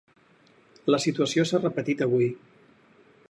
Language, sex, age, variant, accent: Catalan, male, 40-49, Central, central